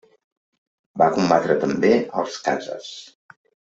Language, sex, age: Catalan, male, 50-59